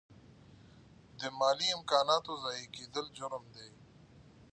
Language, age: Pashto, 30-39